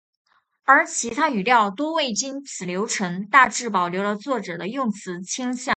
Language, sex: Chinese, female